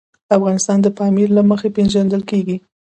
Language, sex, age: Pashto, female, 19-29